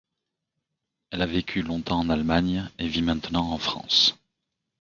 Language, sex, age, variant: French, male, 30-39, Français de métropole